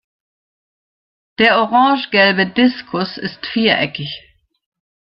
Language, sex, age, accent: German, female, 60-69, Deutschland Deutsch